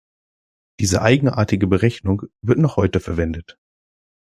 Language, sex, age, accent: German, male, 19-29, Deutschland Deutsch